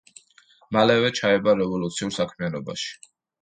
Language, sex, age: Georgian, male, 30-39